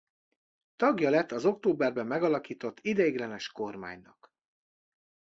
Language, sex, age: Hungarian, male, 40-49